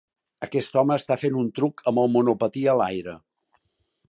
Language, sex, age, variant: Catalan, male, 60-69, Central